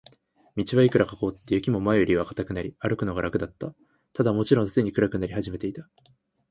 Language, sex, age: Japanese, male, 19-29